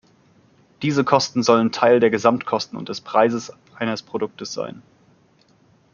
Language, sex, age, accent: German, male, 30-39, Deutschland Deutsch